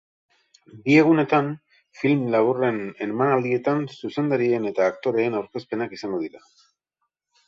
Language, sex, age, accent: Basque, male, 50-59, Erdialdekoa edo Nafarra (Gipuzkoa, Nafarroa)